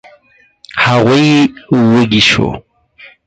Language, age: Pashto, 19-29